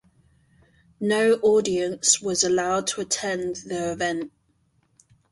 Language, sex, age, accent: English, female, 30-39, England English